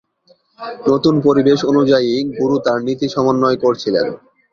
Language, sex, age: Bengali, male, 19-29